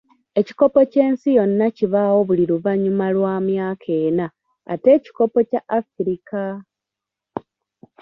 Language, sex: Ganda, female